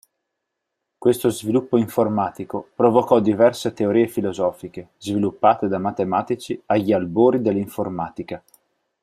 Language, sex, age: Italian, male, 19-29